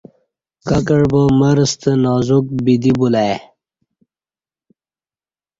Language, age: Kati, 19-29